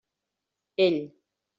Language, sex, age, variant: Catalan, female, 50-59, Central